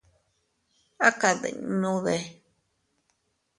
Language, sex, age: Teutila Cuicatec, female, 30-39